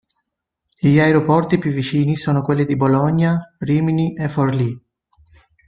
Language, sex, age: Italian, male, 19-29